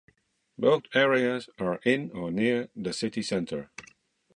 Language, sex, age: English, male, 40-49